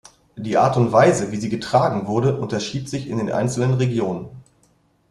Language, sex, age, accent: German, male, 30-39, Deutschland Deutsch